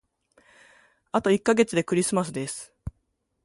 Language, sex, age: Japanese, female, 19-29